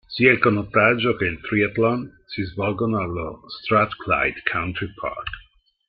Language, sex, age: Italian, male, 60-69